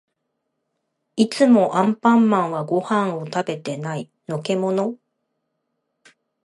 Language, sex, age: Japanese, female, 30-39